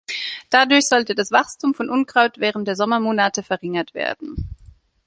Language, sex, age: German, female, 30-39